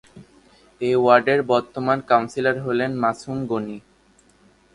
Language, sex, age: Bengali, male, under 19